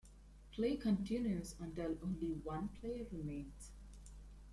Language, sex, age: English, female, 19-29